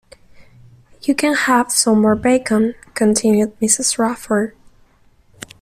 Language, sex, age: English, female, 19-29